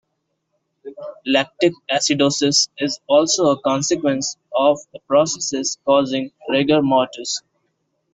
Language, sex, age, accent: English, male, under 19, India and South Asia (India, Pakistan, Sri Lanka)